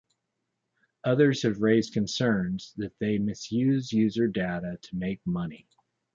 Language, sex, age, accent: English, male, 40-49, United States English